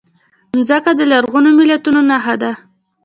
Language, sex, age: Pashto, female, under 19